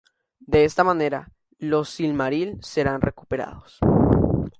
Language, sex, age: Spanish, male, under 19